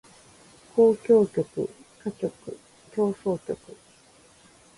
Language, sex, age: Japanese, female, 19-29